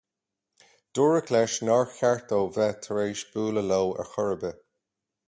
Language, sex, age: Irish, male, 40-49